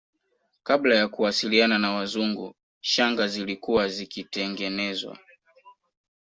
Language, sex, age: Swahili, male, 19-29